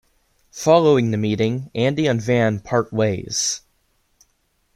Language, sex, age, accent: English, male, 19-29, United States English